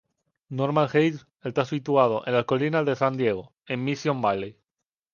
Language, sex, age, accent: Spanish, male, 19-29, España: Islas Canarias